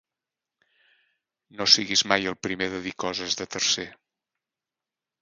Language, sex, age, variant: Catalan, male, 60-69, Central